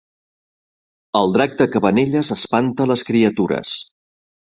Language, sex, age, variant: Catalan, male, 40-49, Septentrional